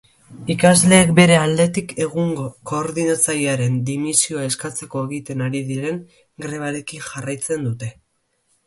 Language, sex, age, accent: Basque, male, under 19, Erdialdekoa edo Nafarra (Gipuzkoa, Nafarroa)